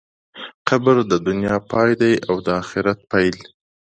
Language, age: Pashto, 30-39